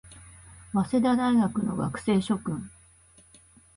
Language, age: Japanese, 40-49